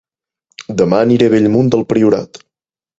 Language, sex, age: Catalan, male, 19-29